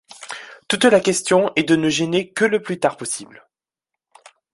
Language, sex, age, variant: French, male, 19-29, Français de métropole